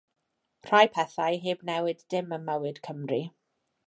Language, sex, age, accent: Welsh, female, 30-39, Y Deyrnas Unedig Cymraeg